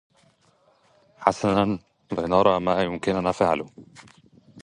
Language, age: Arabic, 30-39